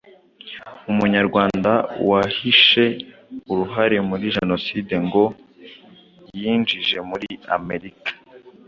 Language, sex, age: Kinyarwanda, male, under 19